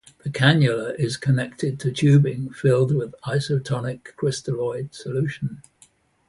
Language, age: English, 80-89